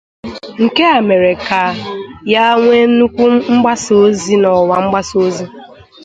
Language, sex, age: Igbo, female, under 19